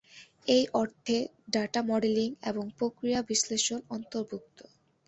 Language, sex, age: Bengali, female, 19-29